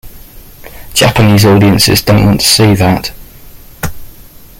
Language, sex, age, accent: English, male, 40-49, England English